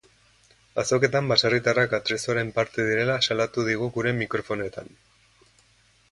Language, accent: Basque, Mendebalekoa (Araba, Bizkaia, Gipuzkoako mendebaleko herri batzuk)